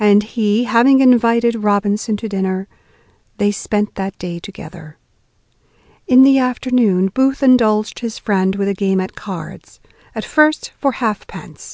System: none